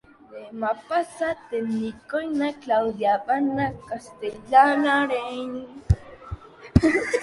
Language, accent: Catalan, aprenent (recent, des del castellà)